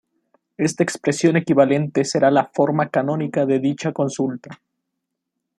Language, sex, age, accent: Spanish, male, 19-29, México